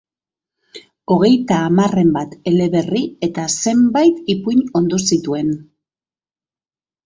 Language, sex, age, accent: Basque, female, 50-59, Mendebalekoa (Araba, Bizkaia, Gipuzkoako mendebaleko herri batzuk)